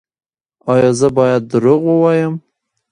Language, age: Pashto, 19-29